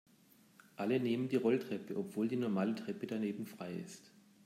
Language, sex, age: German, male, 40-49